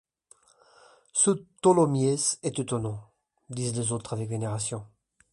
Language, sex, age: French, male, 50-59